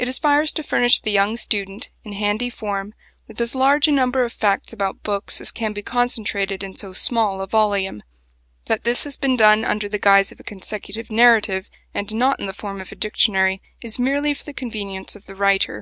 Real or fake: real